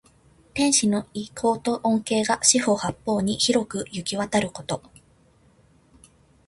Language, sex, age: Japanese, female, 19-29